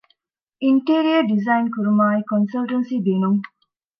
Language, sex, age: Divehi, female, 30-39